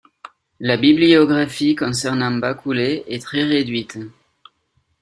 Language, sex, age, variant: French, male, 30-39, Français de métropole